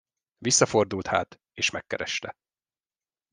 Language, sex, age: Hungarian, male, 30-39